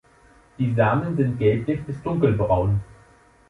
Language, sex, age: German, male, 19-29